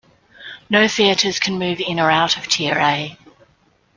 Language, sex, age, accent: English, female, 40-49, Australian English